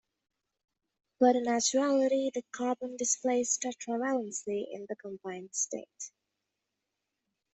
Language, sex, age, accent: English, female, 19-29, United States English